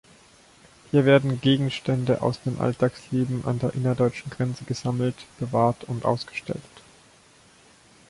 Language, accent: German, Deutschland Deutsch